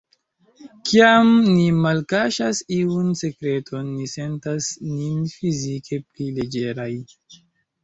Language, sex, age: Esperanto, male, 19-29